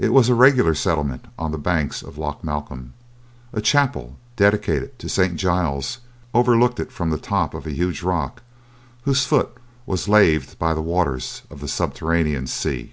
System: none